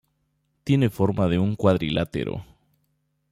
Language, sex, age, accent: Spanish, male, 30-39, Rioplatense: Argentina, Uruguay, este de Bolivia, Paraguay